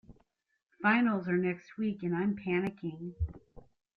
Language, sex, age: English, female, 50-59